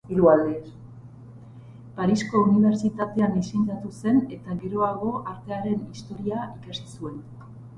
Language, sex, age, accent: Basque, female, 50-59, Erdialdekoa edo Nafarra (Gipuzkoa, Nafarroa)